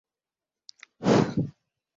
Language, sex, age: Swahili, male, 30-39